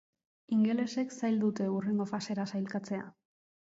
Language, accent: Basque, Erdialdekoa edo Nafarra (Gipuzkoa, Nafarroa)